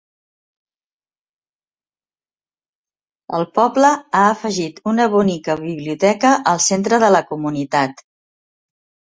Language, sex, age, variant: Catalan, female, 50-59, Central